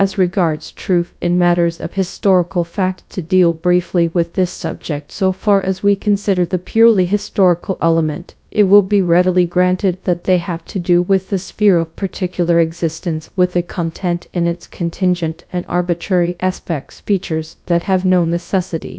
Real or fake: fake